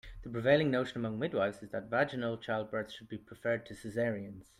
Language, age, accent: English, 30-39, Irish English